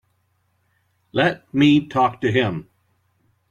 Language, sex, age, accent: English, male, 60-69, United States English